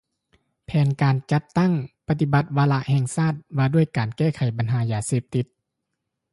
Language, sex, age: Lao, male, 30-39